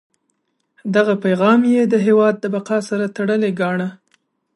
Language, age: Pashto, 19-29